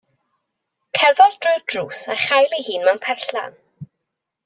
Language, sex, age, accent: Welsh, female, 19-29, Y Deyrnas Unedig Cymraeg